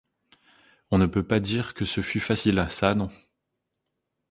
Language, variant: French, Français de métropole